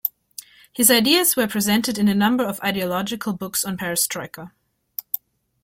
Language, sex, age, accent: English, female, 19-29, United States English